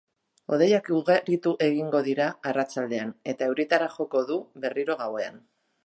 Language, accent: Basque, Mendebalekoa (Araba, Bizkaia, Gipuzkoako mendebaleko herri batzuk)